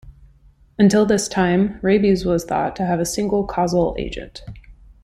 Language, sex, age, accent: English, female, 30-39, United States English